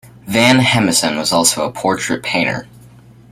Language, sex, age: English, male, under 19